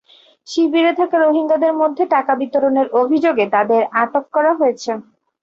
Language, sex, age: Bengali, female, 19-29